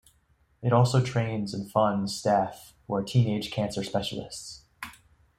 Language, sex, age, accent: English, male, 19-29, United States English